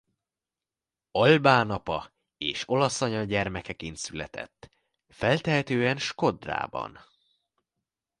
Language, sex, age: Hungarian, male, under 19